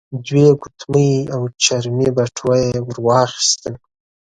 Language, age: Pashto, 19-29